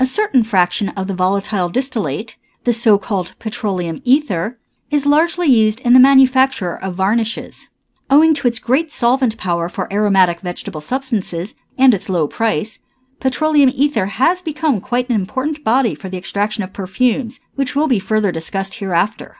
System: none